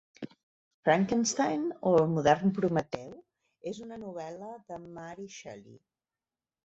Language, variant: Catalan, Central